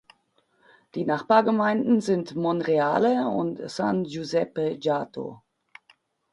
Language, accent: German, Süddeutsch